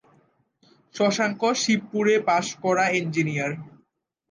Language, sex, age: Bengali, male, 19-29